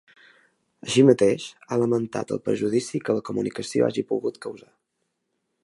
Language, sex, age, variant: Catalan, male, 19-29, Balear